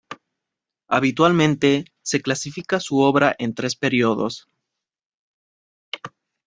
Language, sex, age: Spanish, male, 19-29